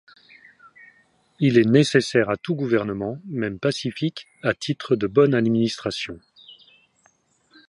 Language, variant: French, Français de métropole